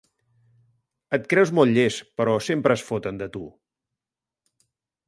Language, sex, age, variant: Catalan, male, 50-59, Central